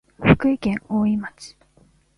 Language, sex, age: Japanese, female, 19-29